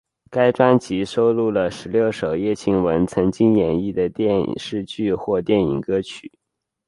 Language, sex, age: Chinese, male, under 19